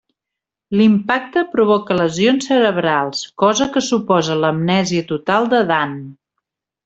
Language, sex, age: Catalan, female, 50-59